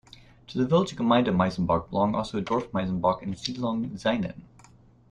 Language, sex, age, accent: English, male, 30-39, United States English